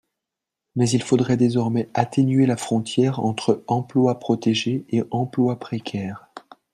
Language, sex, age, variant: French, male, 40-49, Français de métropole